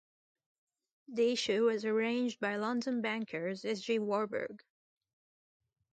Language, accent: English, United States English